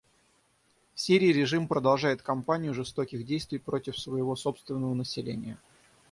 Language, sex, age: Russian, male, 30-39